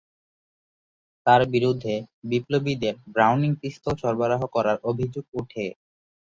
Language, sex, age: Bengali, male, 19-29